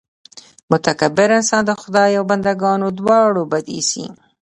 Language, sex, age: Pashto, female, 50-59